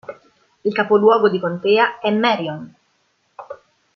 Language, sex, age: Italian, female, 19-29